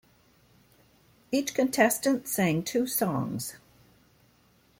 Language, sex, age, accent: English, female, 60-69, Canadian English